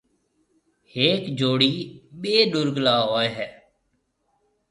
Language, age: Marwari (Pakistan), 30-39